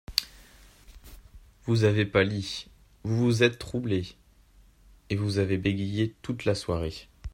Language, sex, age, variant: French, male, 19-29, Français de métropole